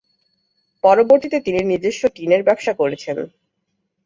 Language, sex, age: Bengali, female, 19-29